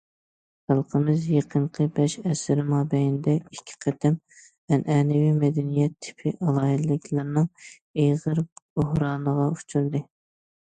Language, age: Uyghur, 19-29